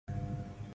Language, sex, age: Kelabit, female, 70-79